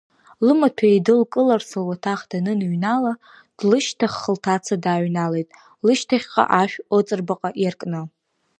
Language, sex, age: Abkhazian, female, under 19